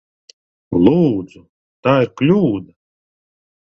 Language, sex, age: Latvian, male, 30-39